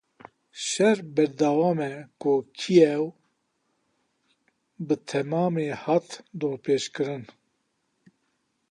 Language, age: Kurdish, 50-59